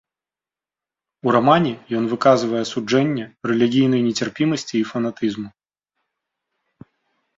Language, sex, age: Belarusian, male, 40-49